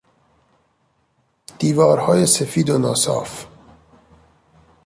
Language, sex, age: Persian, male, 30-39